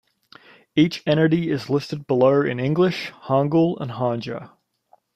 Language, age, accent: English, 19-29, Australian English